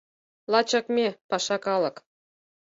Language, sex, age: Mari, female, 19-29